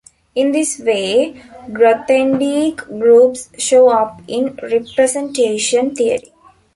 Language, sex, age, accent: English, female, 19-29, India and South Asia (India, Pakistan, Sri Lanka)